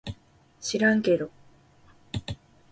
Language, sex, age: Japanese, female, 19-29